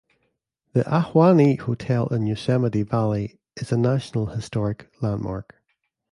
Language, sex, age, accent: English, male, 40-49, Northern Irish